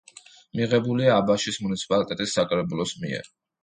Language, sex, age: Georgian, male, 30-39